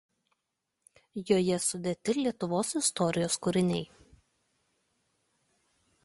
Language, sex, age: Lithuanian, female, 30-39